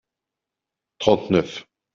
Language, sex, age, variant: French, male, 30-39, Français de métropole